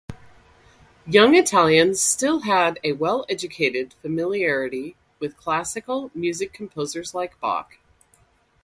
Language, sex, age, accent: English, female, 50-59, United States English